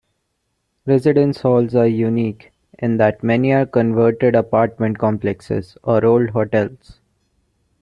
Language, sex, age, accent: English, male, 19-29, India and South Asia (India, Pakistan, Sri Lanka)